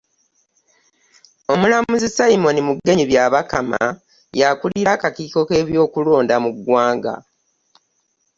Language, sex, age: Ganda, female, 50-59